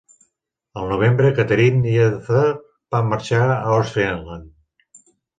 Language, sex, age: Catalan, male, 40-49